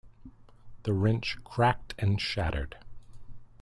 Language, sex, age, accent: English, male, 30-39, United States English